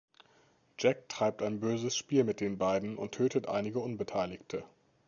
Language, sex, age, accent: German, male, 30-39, Deutschland Deutsch